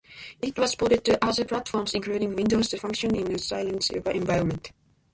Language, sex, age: English, female, 19-29